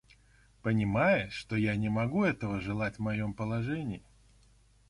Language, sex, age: Russian, male, 30-39